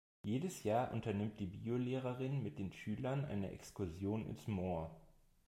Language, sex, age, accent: German, male, 19-29, Deutschland Deutsch